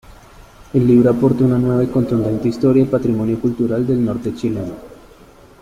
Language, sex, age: Spanish, male, 30-39